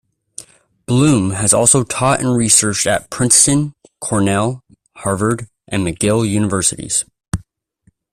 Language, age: English, 19-29